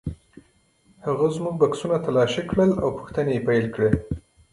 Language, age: Pashto, 30-39